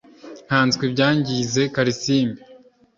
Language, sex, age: Kinyarwanda, male, 19-29